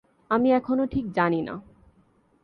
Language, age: Bengali, 19-29